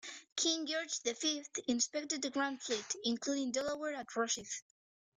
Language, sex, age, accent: English, female, under 19, United States English